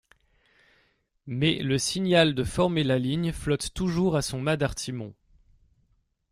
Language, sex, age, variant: French, male, 30-39, Français de métropole